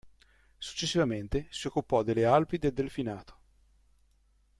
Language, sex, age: Italian, male, 40-49